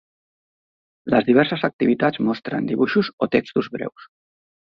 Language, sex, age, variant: Catalan, male, 40-49, Central